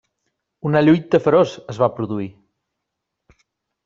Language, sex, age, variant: Catalan, male, 30-39, Nord-Occidental